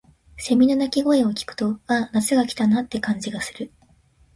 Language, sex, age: Japanese, female, 19-29